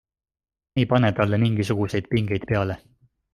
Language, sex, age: Estonian, male, 19-29